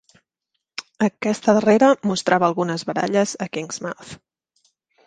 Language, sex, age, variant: Catalan, female, 30-39, Central